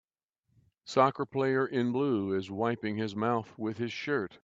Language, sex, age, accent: English, male, 70-79, United States English